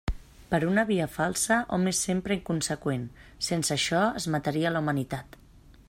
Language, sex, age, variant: Catalan, female, 40-49, Central